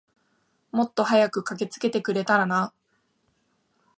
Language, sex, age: Japanese, female, 19-29